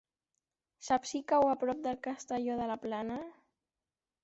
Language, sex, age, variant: Catalan, male, under 19, Central